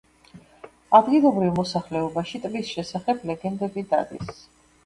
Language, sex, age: Georgian, female, 50-59